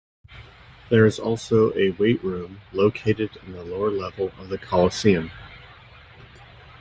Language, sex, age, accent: English, male, 30-39, United States English